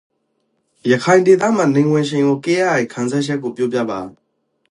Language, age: Rakhine, 30-39